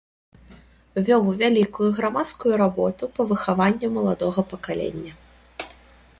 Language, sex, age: Belarusian, female, 19-29